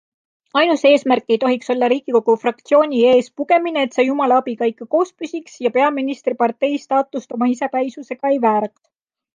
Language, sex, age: Estonian, female, 30-39